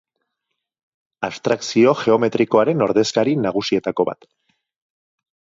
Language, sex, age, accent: Basque, male, 30-39, Mendebalekoa (Araba, Bizkaia, Gipuzkoako mendebaleko herri batzuk)